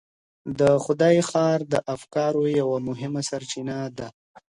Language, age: Pashto, 30-39